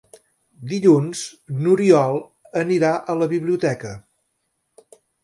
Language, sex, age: Catalan, male, 70-79